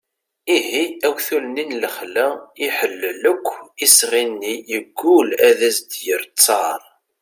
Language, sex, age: Kabyle, male, 30-39